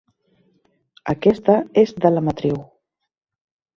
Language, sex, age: Catalan, female, 40-49